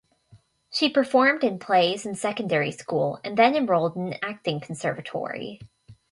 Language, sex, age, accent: English, female, under 19, United States English